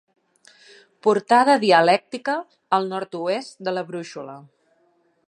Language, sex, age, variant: Catalan, female, 40-49, Central